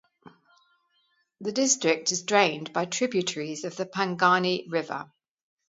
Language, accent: English, England English